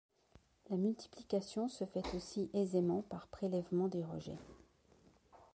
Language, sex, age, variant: French, female, 50-59, Français de métropole